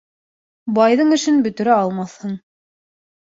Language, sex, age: Bashkir, female, 19-29